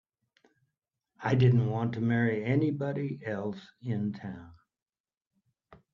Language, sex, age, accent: English, male, 60-69, United States English